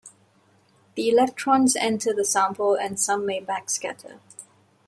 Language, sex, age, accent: English, female, 30-39, Singaporean English